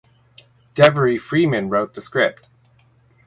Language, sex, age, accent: English, male, 40-49, United States English